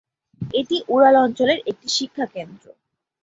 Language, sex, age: Bengali, female, 19-29